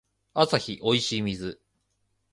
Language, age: Japanese, 19-29